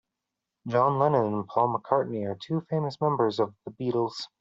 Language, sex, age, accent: English, male, under 19, United States English